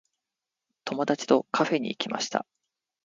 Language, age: Japanese, 30-39